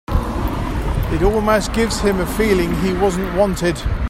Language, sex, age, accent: English, male, 50-59, England English